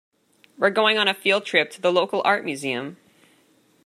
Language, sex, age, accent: English, female, 19-29, Canadian English